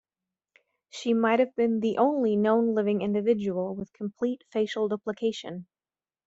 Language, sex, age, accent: English, female, 19-29, United States English